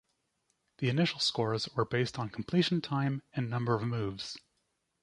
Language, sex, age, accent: English, male, 30-39, United States English